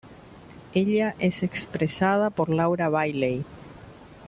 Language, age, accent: Spanish, 50-59, Rioplatense: Argentina, Uruguay, este de Bolivia, Paraguay